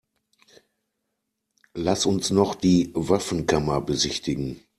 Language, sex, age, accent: German, male, 40-49, Deutschland Deutsch